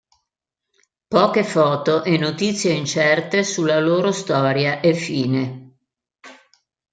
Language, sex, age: Italian, female, 60-69